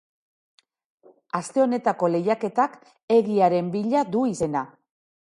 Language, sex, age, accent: Basque, female, 40-49, Mendebalekoa (Araba, Bizkaia, Gipuzkoako mendebaleko herri batzuk)